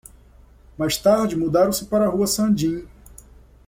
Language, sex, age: Portuguese, male, 19-29